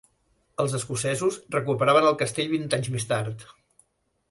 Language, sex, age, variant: Catalan, male, 50-59, Central